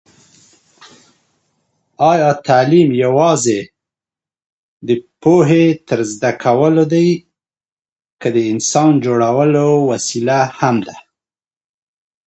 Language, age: Pashto, 40-49